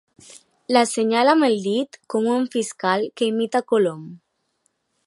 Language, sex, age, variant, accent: Catalan, female, 19-29, Nord-Occidental, central